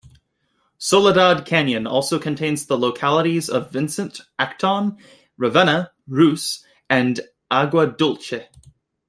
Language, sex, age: English, male, 19-29